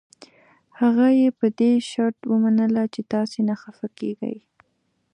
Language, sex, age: Pashto, female, 19-29